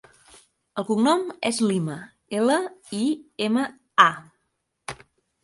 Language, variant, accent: Catalan, Central, Girona